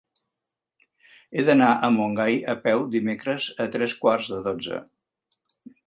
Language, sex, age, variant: Catalan, male, 70-79, Central